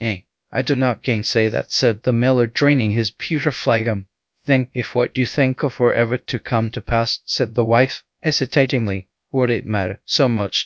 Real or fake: fake